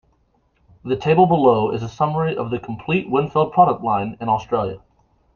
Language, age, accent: English, 19-29, United States English